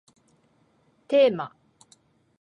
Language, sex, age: Japanese, female, 50-59